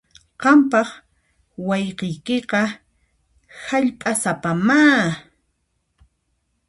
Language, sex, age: Puno Quechua, female, 30-39